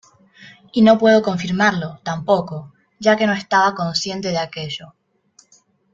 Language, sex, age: Spanish, female, under 19